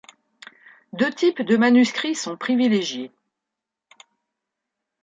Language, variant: French, Français de métropole